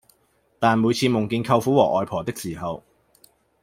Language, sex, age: Cantonese, male, 30-39